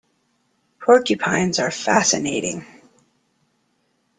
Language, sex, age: English, female, 50-59